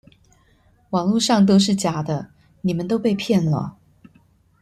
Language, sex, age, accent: Chinese, female, 40-49, 出生地：臺北市